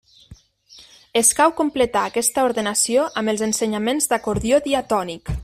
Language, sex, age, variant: Catalan, female, 19-29, Nord-Occidental